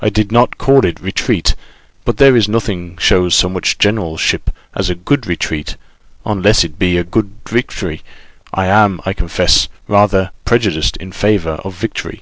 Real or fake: real